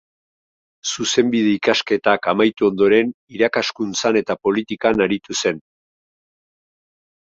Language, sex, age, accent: Basque, male, 50-59, Erdialdekoa edo Nafarra (Gipuzkoa, Nafarroa)